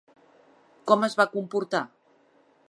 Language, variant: Catalan, Central